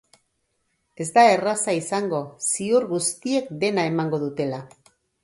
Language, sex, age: Basque, female, 60-69